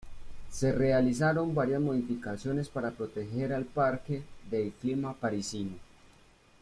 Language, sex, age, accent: Spanish, male, 19-29, Andino-Pacífico: Colombia, Perú, Ecuador, oeste de Bolivia y Venezuela andina